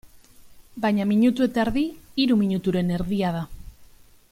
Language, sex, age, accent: Basque, female, 30-39, Erdialdekoa edo Nafarra (Gipuzkoa, Nafarroa)